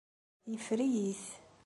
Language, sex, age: Kabyle, female, 30-39